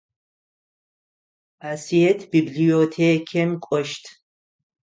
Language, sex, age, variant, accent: Adyghe, female, 50-59, Адыгабзэ (Кирил, пстэумэ зэдыряе), Кıэмгуй (Çemguy)